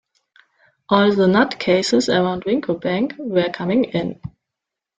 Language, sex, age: English, female, 19-29